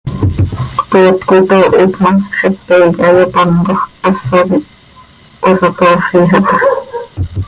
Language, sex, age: Seri, female, 30-39